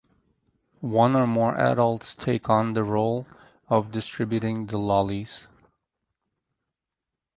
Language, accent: English, United States English